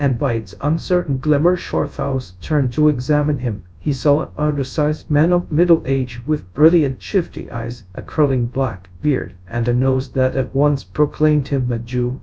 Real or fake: fake